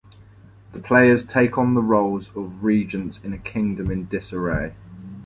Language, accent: English, England English